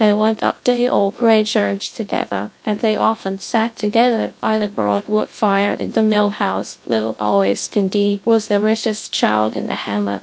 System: TTS, GlowTTS